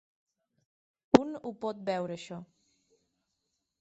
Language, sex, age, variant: Catalan, female, 30-39, Central